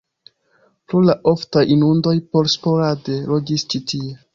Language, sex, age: Esperanto, male, 19-29